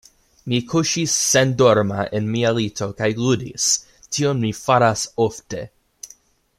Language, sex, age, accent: Esperanto, male, 19-29, Internacia